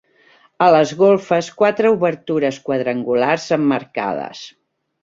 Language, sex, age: Catalan, female, 50-59